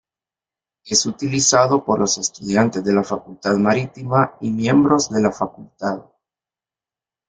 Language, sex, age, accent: Spanish, male, 40-49, América central